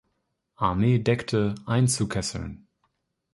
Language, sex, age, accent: German, male, 19-29, Deutschland Deutsch